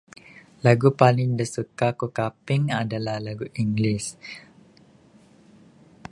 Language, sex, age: Bukar-Sadung Bidayuh, male, 19-29